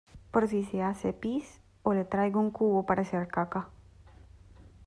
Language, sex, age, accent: Spanish, female, 30-39, Andino-Pacífico: Colombia, Perú, Ecuador, oeste de Bolivia y Venezuela andina